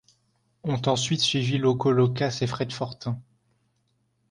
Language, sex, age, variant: French, male, 19-29, Français de métropole